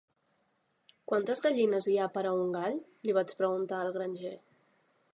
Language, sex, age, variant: Catalan, female, 30-39, Central